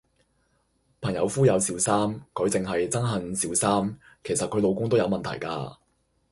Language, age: Cantonese, 19-29